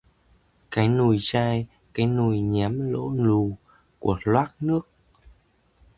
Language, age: Vietnamese, 19-29